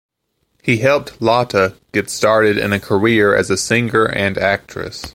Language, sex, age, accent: English, male, 19-29, United States English